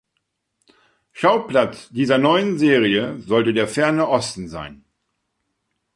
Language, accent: German, Deutschland Deutsch